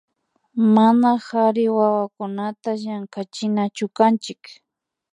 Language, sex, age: Imbabura Highland Quichua, female, 30-39